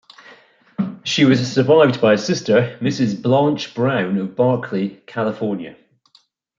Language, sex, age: English, male, 50-59